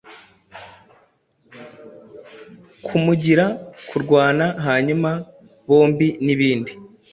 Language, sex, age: Kinyarwanda, male, 19-29